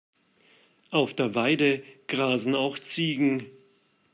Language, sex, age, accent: German, male, 30-39, Deutschland Deutsch